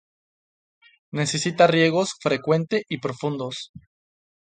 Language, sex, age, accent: Spanish, male, 19-29, México